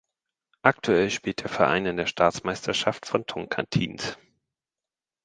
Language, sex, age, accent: German, male, 40-49, Deutschland Deutsch; Hochdeutsch